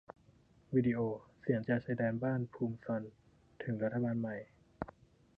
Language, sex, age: Thai, male, under 19